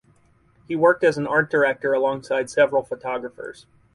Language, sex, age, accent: English, male, 30-39, United States English